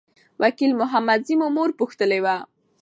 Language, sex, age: Pashto, female, under 19